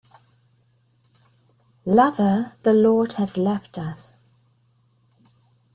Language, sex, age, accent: English, female, 50-59, England English